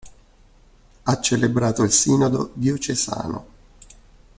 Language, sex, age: Italian, male, 60-69